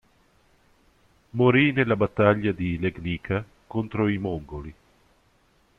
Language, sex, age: Italian, male, 50-59